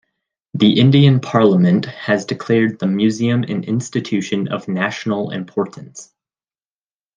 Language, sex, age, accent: English, male, 19-29, United States English